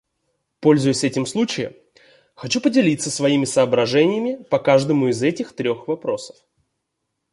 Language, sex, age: Russian, male, 19-29